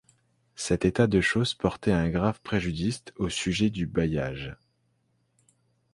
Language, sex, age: French, male, 19-29